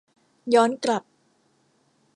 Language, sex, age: Thai, female, 50-59